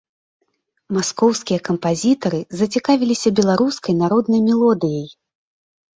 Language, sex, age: Belarusian, female, 19-29